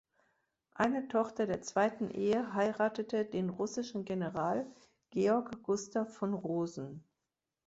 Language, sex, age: German, female, 60-69